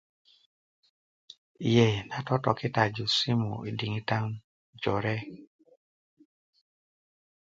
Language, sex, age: Kuku, male, 30-39